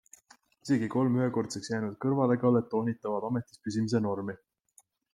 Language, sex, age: Estonian, male, 19-29